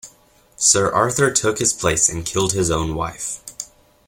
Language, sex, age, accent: English, male, under 19, United States English